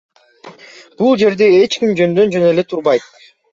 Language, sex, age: Kyrgyz, male, under 19